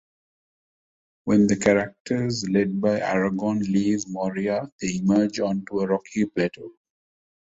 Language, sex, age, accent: English, male, 40-49, India and South Asia (India, Pakistan, Sri Lanka)